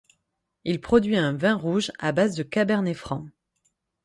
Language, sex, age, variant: French, female, 30-39, Français de métropole